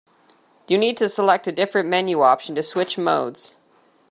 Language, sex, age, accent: English, female, 19-29, Canadian English